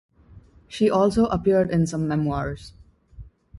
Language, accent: English, India and South Asia (India, Pakistan, Sri Lanka)